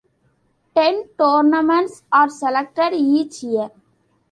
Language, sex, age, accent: English, female, under 19, India and South Asia (India, Pakistan, Sri Lanka)